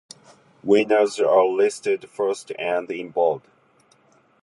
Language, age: English, 50-59